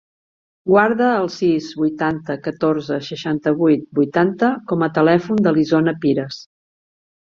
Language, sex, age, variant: Catalan, female, 50-59, Central